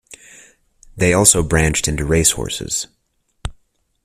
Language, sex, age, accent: English, male, 30-39, United States English